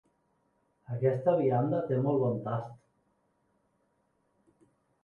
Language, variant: Catalan, Central